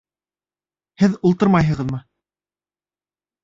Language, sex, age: Bashkir, male, 19-29